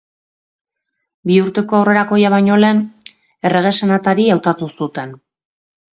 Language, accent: Basque, Mendebalekoa (Araba, Bizkaia, Gipuzkoako mendebaleko herri batzuk)